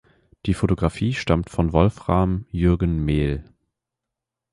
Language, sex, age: German, male, 19-29